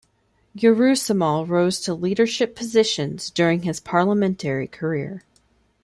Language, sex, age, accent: English, female, 30-39, United States English